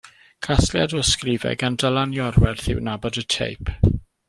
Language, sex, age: Welsh, male, 50-59